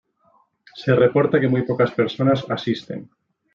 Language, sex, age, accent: Spanish, male, 40-49, España: Centro-Sur peninsular (Madrid, Toledo, Castilla-La Mancha)